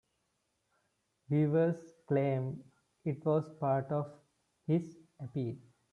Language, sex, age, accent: English, male, 19-29, India and South Asia (India, Pakistan, Sri Lanka)